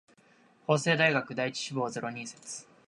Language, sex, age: Japanese, male, 19-29